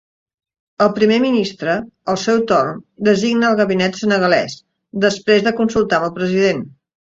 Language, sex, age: Catalan, female, 50-59